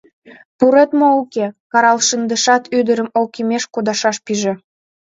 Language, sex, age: Mari, female, 19-29